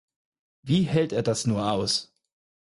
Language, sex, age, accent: German, male, 30-39, Deutschland Deutsch